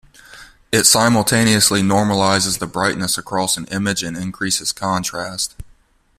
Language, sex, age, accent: English, male, 19-29, United States English